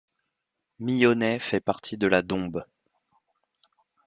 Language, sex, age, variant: French, male, under 19, Français de métropole